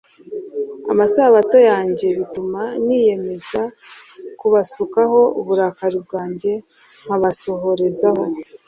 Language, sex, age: Kinyarwanda, male, 40-49